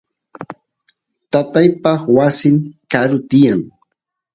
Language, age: Santiago del Estero Quichua, 30-39